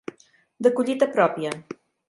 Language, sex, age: Catalan, female, 50-59